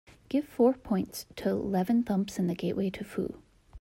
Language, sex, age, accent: English, female, 30-39, United States English